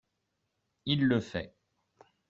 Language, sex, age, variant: French, male, 40-49, Français de métropole